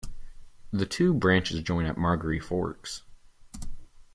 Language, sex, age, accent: English, male, 19-29, United States English